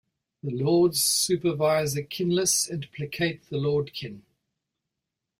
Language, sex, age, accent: English, male, 70-79, New Zealand English